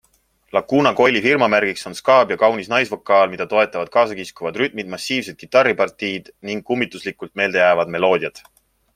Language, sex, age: Estonian, male, 30-39